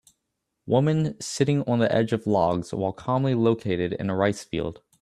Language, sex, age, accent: English, male, 19-29, United States English